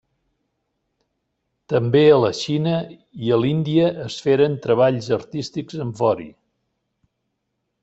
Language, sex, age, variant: Catalan, male, 60-69, Central